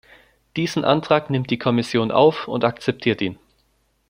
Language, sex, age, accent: German, male, under 19, Deutschland Deutsch